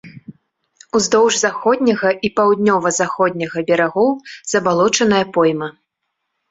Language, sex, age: Belarusian, female, 19-29